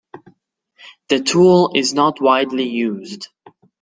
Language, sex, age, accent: English, male, under 19, United States English